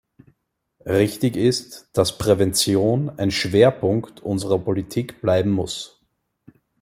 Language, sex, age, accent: German, male, 19-29, Österreichisches Deutsch